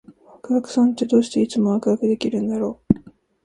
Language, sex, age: Japanese, female, 19-29